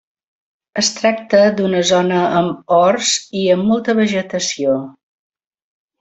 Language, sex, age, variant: Catalan, female, 60-69, Central